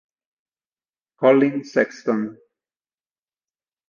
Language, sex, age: Italian, male, 50-59